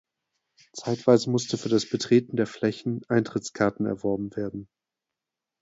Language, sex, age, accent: German, male, 19-29, Deutschland Deutsch